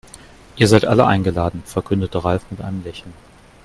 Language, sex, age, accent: German, male, 40-49, Deutschland Deutsch